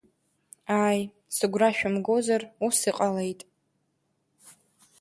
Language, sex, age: Abkhazian, female, under 19